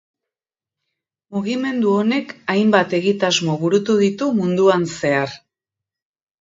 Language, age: Basque, 50-59